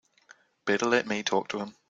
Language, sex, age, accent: English, male, 19-29, New Zealand English